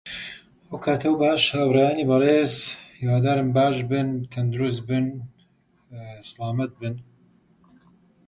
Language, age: Central Kurdish, 30-39